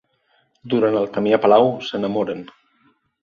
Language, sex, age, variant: Catalan, male, 30-39, Central